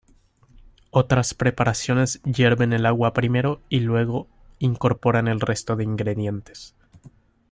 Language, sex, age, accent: Spanish, male, 19-29, América central